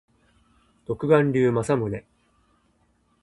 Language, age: Japanese, 50-59